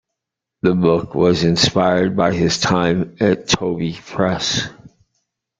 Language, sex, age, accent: English, male, 60-69, United States English